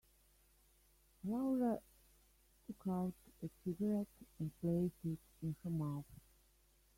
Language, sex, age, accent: English, female, 50-59, Australian English